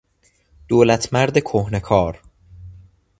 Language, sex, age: Persian, male, under 19